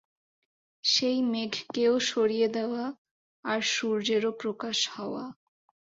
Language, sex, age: Bengali, female, 19-29